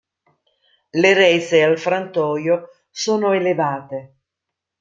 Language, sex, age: Italian, female, 50-59